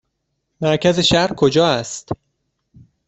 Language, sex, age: Persian, male, 19-29